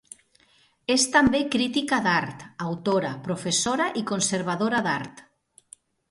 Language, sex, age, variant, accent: Catalan, female, 40-49, Nord-Occidental, nord-occidental